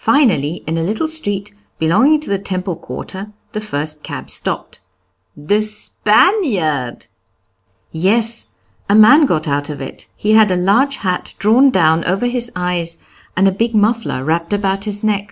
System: none